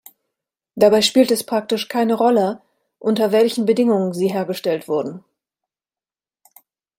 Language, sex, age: German, female, 50-59